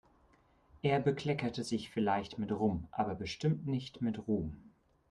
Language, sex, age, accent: German, male, 19-29, Deutschland Deutsch